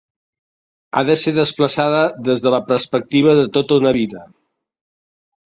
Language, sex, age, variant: Catalan, male, 50-59, Central